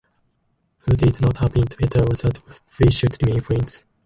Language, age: English, 19-29